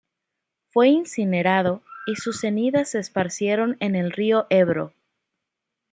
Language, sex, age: Spanish, female, 19-29